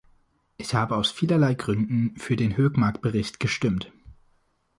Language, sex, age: German, male, 19-29